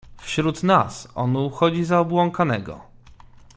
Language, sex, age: Polish, male, 30-39